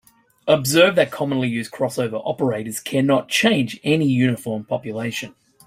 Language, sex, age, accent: English, male, 40-49, Australian English